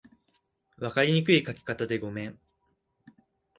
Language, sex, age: Japanese, male, 19-29